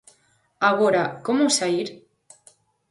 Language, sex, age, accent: Galician, female, 19-29, Normativo (estándar)